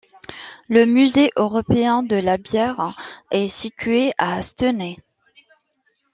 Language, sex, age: French, female, 19-29